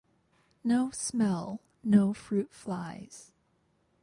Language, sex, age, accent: English, female, 19-29, United States English